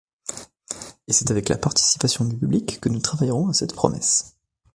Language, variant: French, Français de métropole